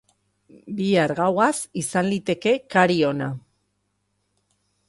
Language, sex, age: Basque, female, 50-59